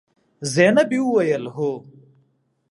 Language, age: Pashto, 30-39